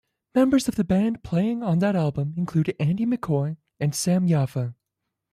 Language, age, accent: English, 19-29, United States English